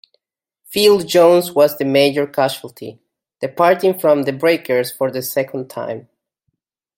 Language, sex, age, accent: English, male, 19-29, United States English